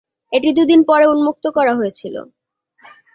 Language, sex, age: Bengali, female, 19-29